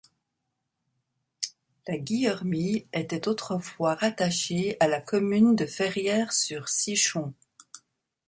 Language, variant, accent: French, Français d'Europe, Français de Suisse